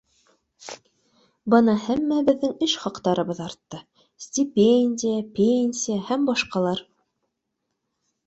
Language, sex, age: Bashkir, female, 30-39